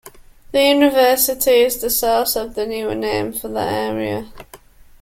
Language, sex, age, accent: English, female, 19-29, England English